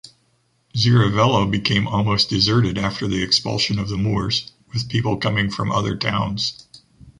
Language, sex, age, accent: English, male, 50-59, United States English